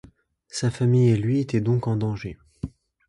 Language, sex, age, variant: French, male, 19-29, Français de métropole